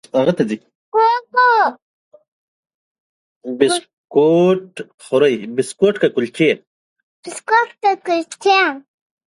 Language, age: English, 40-49